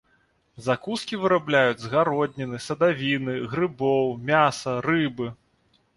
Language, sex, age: Belarusian, male, 30-39